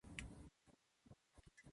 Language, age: Japanese, 19-29